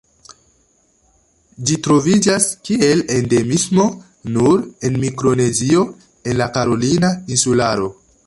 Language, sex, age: Esperanto, male, 19-29